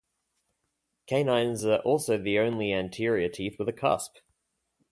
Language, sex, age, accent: English, male, 19-29, Australian English